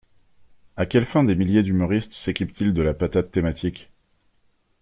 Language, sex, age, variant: French, male, 30-39, Français de métropole